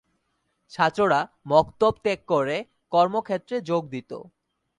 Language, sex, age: Bengali, male, 19-29